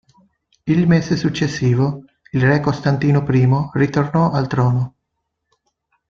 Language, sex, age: Italian, male, 19-29